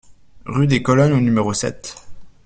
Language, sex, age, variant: French, male, 19-29, Français de métropole